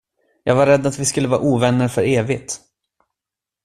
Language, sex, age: Swedish, male, 19-29